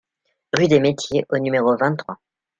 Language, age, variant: French, 19-29, Français de métropole